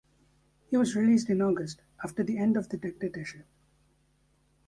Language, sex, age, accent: English, male, 19-29, United States English